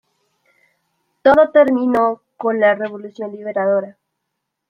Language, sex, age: Spanish, female, 19-29